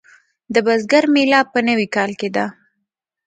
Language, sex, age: Pashto, female, under 19